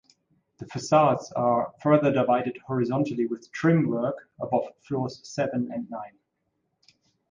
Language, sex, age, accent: English, male, 40-49, England English